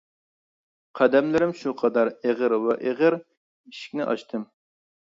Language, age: Uyghur, 30-39